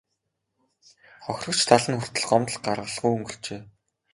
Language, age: Mongolian, 19-29